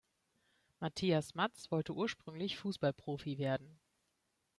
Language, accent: German, Deutschland Deutsch